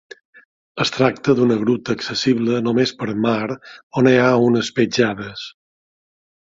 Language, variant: Catalan, Balear